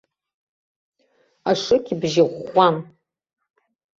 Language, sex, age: Abkhazian, female, 60-69